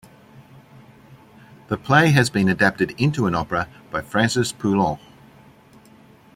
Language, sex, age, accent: English, male, 50-59, Australian English